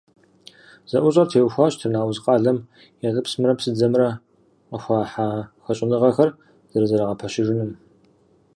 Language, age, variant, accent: Kabardian, 19-29, Адыгэбзэ (Къэбэрдей, Кирил, псоми зэдай), Джылэхъстэней (Gilahsteney)